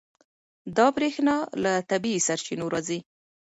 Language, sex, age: Pashto, female, 30-39